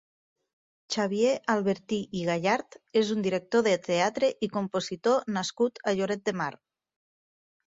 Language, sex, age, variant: Catalan, female, 30-39, Nord-Occidental